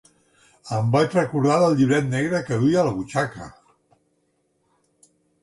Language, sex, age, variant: Catalan, male, 60-69, Central